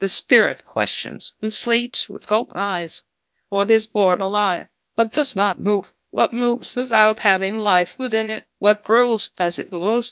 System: TTS, GlowTTS